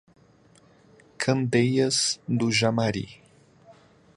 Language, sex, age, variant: Portuguese, male, 30-39, Portuguese (Brasil)